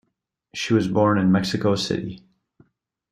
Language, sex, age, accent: English, male, 30-39, United States English